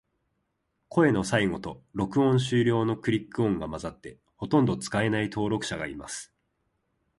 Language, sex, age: Japanese, male, 19-29